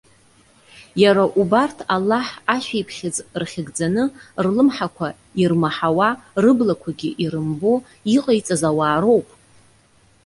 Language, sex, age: Abkhazian, female, 30-39